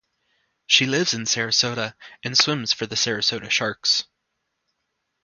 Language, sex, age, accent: English, male, under 19, United States English